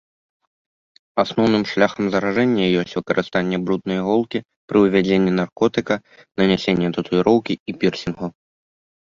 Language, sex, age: Belarusian, male, under 19